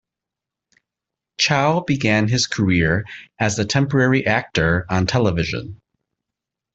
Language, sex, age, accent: English, male, 30-39, United States English